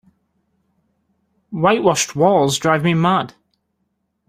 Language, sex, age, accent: English, male, 19-29, England English